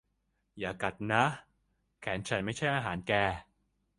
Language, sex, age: Thai, male, 19-29